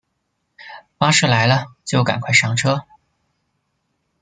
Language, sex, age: Chinese, male, 30-39